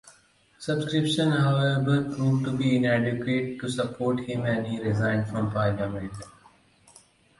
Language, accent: English, India and South Asia (India, Pakistan, Sri Lanka)